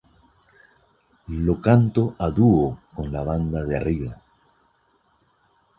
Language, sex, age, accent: Spanish, male, 50-59, Andino-Pacífico: Colombia, Perú, Ecuador, oeste de Bolivia y Venezuela andina